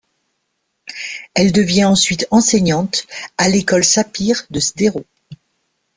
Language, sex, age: French, female, 50-59